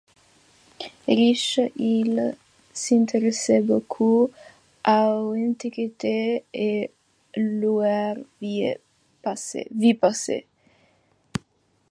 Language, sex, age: French, female, 19-29